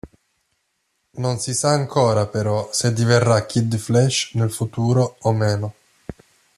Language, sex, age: Italian, male, 19-29